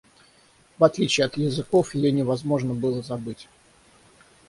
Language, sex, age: Russian, male, 30-39